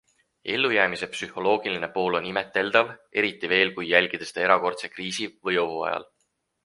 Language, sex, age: Estonian, male, 19-29